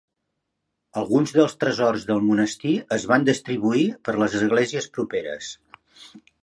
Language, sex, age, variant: Catalan, male, 60-69, Central